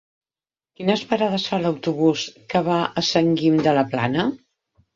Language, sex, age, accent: Catalan, female, 50-59, balear; central